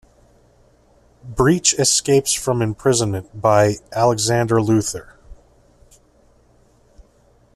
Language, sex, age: English, male, 30-39